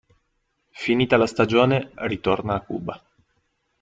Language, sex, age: Italian, male, 19-29